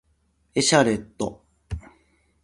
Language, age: Japanese, 30-39